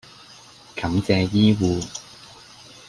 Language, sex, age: Cantonese, male, 19-29